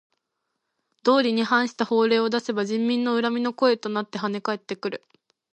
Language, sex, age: Japanese, female, 19-29